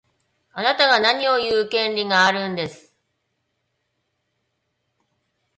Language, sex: Japanese, female